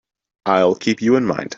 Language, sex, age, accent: English, male, under 19, United States English